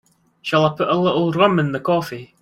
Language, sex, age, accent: English, male, 19-29, Scottish English